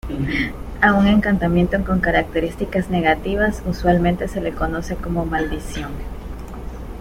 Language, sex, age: Spanish, female, 19-29